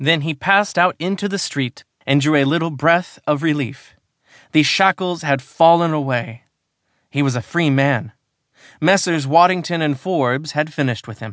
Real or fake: real